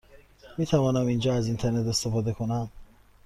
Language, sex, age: Persian, male, 30-39